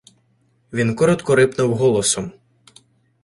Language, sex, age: Ukrainian, male, under 19